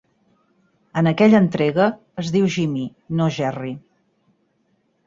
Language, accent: Catalan, Garrotxi